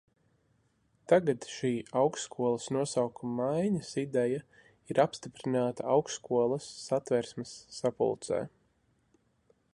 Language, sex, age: Latvian, male, 30-39